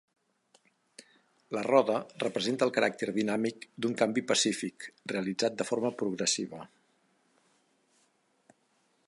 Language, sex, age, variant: Catalan, male, 50-59, Central